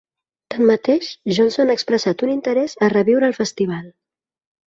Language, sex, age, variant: Catalan, female, 30-39, Central